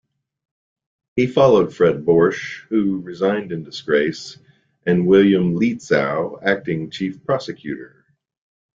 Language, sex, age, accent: English, male, 40-49, United States English